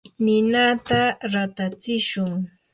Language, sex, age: Yanahuanca Pasco Quechua, female, 30-39